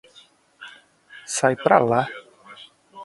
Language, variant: Portuguese, Portuguese (Brasil)